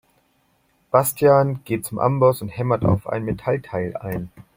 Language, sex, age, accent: German, male, 30-39, Deutschland Deutsch